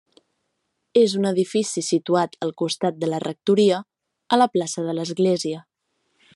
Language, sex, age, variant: Catalan, female, 19-29, Central